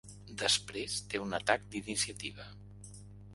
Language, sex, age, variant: Catalan, male, 50-59, Central